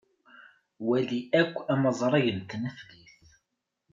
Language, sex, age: Kabyle, male, 19-29